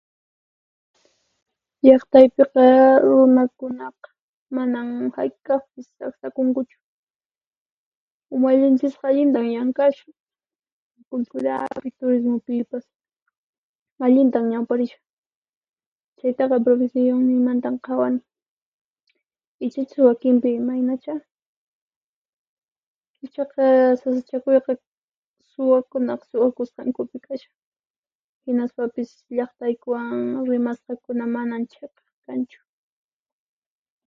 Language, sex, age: Puno Quechua, female, 19-29